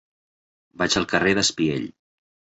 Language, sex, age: Catalan, male, 40-49